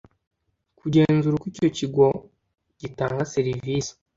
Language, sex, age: Kinyarwanda, male, under 19